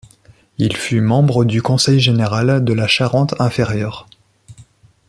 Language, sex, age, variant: French, male, 30-39, Français de métropole